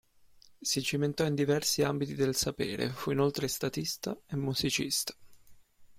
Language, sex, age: Italian, male, 19-29